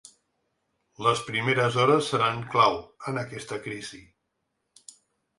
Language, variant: Catalan, Central